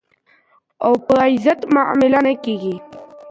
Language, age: Pashto, 19-29